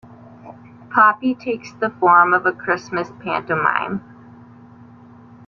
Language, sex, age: English, female, 30-39